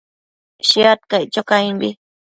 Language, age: Matsés, 30-39